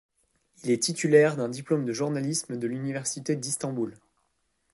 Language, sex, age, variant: French, male, 19-29, Français de métropole